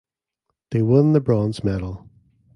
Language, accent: English, Northern Irish